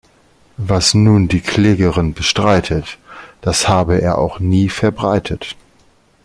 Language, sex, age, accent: German, male, 40-49, Deutschland Deutsch